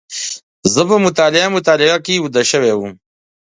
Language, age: Pashto, 30-39